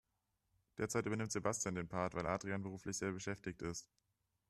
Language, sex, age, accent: German, male, 19-29, Deutschland Deutsch